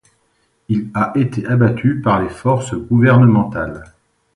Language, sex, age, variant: French, male, 50-59, Français de métropole